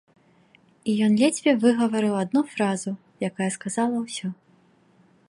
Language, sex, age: Belarusian, female, 19-29